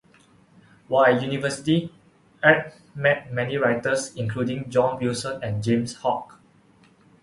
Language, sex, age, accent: English, male, 19-29, Malaysian English